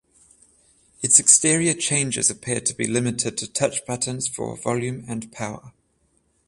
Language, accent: English, United States English; Australian English; England English; New Zealand English; Welsh English